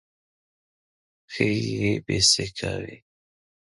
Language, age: Pashto, 19-29